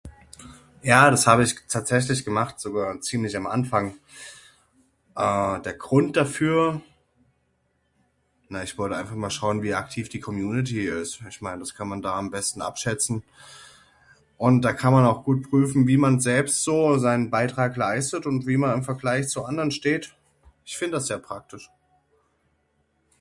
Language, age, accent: German, 30-39, Deutschland Deutsch